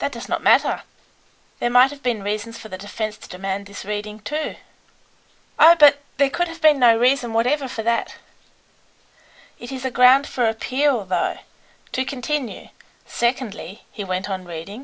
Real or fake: real